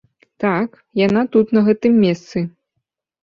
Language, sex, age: Belarusian, female, 30-39